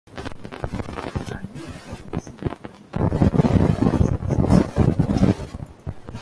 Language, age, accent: Chinese, 19-29, 出生地：上海市